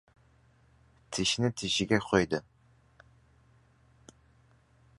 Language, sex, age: Uzbek, male, 19-29